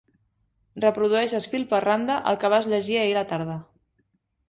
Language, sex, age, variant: Catalan, female, 19-29, Central